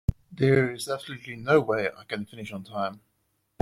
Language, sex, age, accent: English, male, 40-49, Southern African (South Africa, Zimbabwe, Namibia)